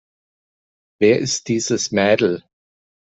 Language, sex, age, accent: German, male, 60-69, Deutschland Deutsch